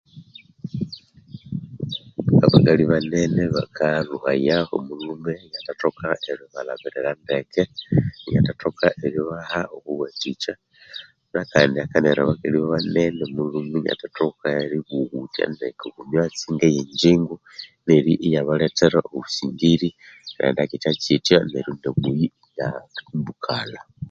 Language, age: Konzo, 50-59